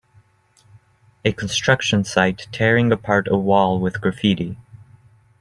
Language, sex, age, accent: English, male, 19-29, Canadian English